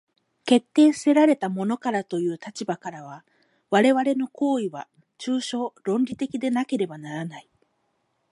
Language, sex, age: Japanese, female, 30-39